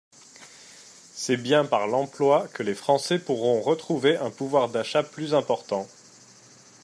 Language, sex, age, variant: French, male, 30-39, Français de métropole